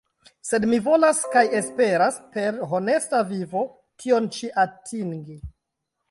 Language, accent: Esperanto, Internacia